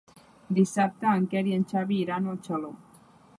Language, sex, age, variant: Catalan, female, 30-39, Central